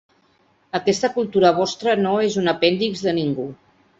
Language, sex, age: Catalan, female, 60-69